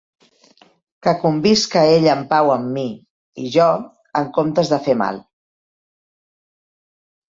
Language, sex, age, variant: Catalan, female, 40-49, Central